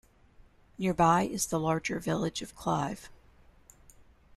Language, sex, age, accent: English, female, 60-69, United States English